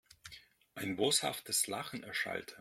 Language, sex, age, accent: German, male, 40-49, Russisch Deutsch